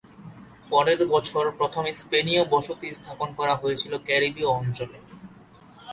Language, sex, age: Bengali, male, 19-29